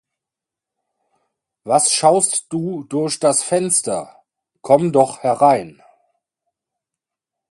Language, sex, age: German, male, 50-59